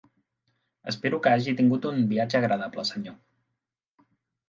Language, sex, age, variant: Catalan, male, 30-39, Central